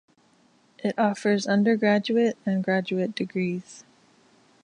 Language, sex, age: English, female, 40-49